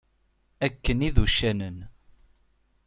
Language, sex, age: Kabyle, male, 30-39